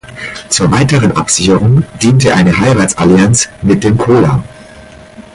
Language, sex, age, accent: German, male, 40-49, Deutschland Deutsch